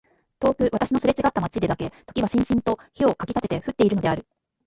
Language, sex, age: Japanese, female, 40-49